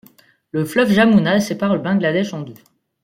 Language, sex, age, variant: French, female, 30-39, Français de métropole